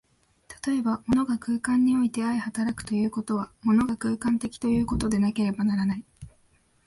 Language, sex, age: Japanese, female, 19-29